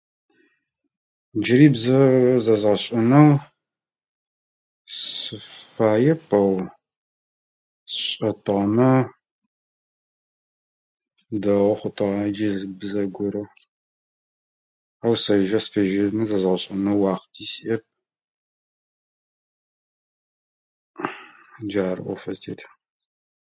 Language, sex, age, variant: Adyghe, male, 30-39, Адыгабзэ (Кирил, пстэумэ зэдыряе)